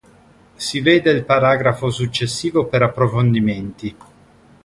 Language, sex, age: Italian, male, 30-39